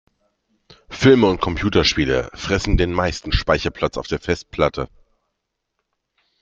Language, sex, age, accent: German, male, 30-39, Deutschland Deutsch